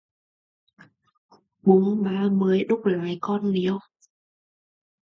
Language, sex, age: Vietnamese, female, 19-29